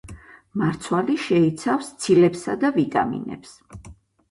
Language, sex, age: Georgian, female, 50-59